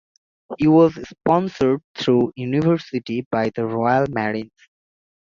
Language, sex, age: English, male, 19-29